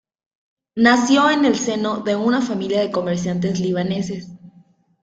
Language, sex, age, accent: Spanish, female, 19-29, México